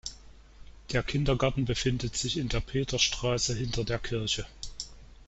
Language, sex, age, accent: German, male, 50-59, Deutschland Deutsch